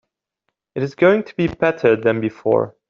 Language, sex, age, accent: English, male, 19-29, England English